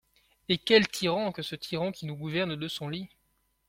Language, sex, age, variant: French, male, 19-29, Français de métropole